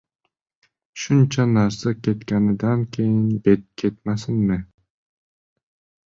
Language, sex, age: Uzbek, male, under 19